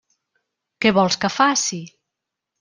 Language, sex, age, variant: Catalan, female, 50-59, Central